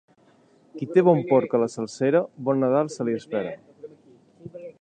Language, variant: Catalan, Central